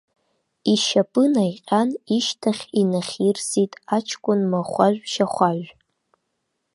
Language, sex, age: Abkhazian, female, under 19